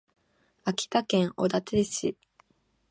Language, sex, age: Japanese, female, 19-29